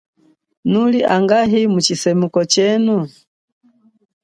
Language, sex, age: Chokwe, female, 40-49